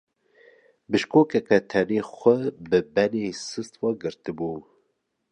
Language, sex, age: Kurdish, male, 30-39